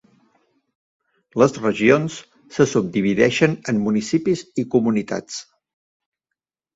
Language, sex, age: Catalan, male, 50-59